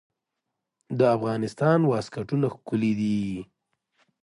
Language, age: Pashto, 40-49